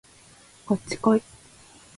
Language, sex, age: Japanese, female, 19-29